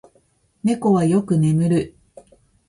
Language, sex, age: Japanese, female, 50-59